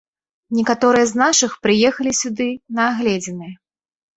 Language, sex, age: Belarusian, female, 30-39